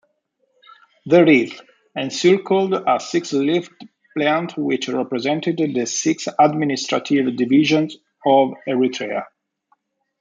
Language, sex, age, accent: English, male, 40-49, United States English